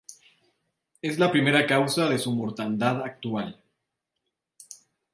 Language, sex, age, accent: Spanish, male, 30-39, México